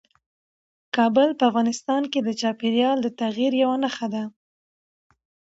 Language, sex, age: Pashto, female, 19-29